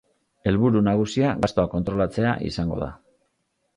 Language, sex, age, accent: Basque, male, 50-59, Mendebalekoa (Araba, Bizkaia, Gipuzkoako mendebaleko herri batzuk)